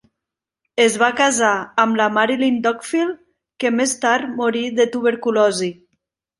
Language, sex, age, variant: Catalan, female, 40-49, Nord-Occidental